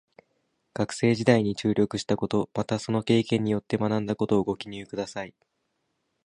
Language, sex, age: Japanese, male, 19-29